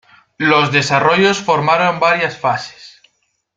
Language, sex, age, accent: Spanish, male, 19-29, España: Centro-Sur peninsular (Madrid, Toledo, Castilla-La Mancha)